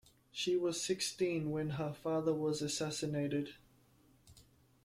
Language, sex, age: English, male, 19-29